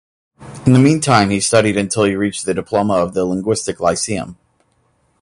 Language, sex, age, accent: English, male, 30-39, United States English